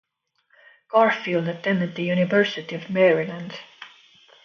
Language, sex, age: English, female, 19-29